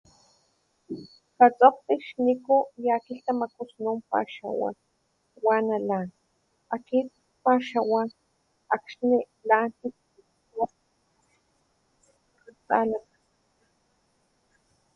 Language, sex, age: Papantla Totonac, female, 40-49